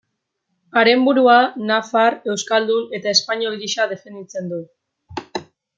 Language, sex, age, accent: Basque, female, under 19, Erdialdekoa edo Nafarra (Gipuzkoa, Nafarroa)